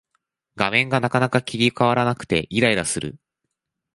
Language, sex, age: Japanese, male, 19-29